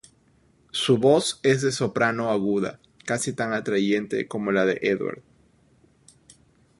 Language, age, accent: Spanish, 30-39, Andino-Pacífico: Colombia, Perú, Ecuador, oeste de Bolivia y Venezuela andina; Peru